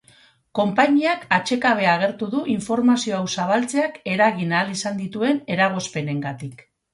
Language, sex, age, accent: Basque, female, 40-49, Mendebalekoa (Araba, Bizkaia, Gipuzkoako mendebaleko herri batzuk)